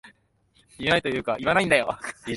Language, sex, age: Japanese, male, 19-29